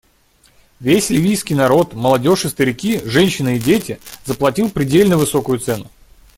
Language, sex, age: Russian, male, 30-39